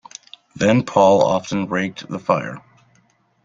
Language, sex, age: English, male, 30-39